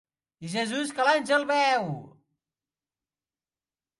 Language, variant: Catalan, Central